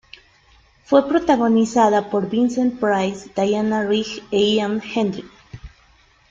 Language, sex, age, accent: Spanish, female, 30-39, Andino-Pacífico: Colombia, Perú, Ecuador, oeste de Bolivia y Venezuela andina